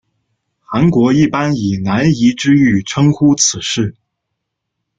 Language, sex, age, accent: Chinese, male, 19-29, 出生地：四川省